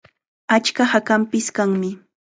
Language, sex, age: Chiquián Ancash Quechua, female, 19-29